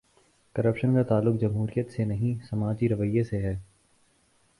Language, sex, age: Urdu, male, 19-29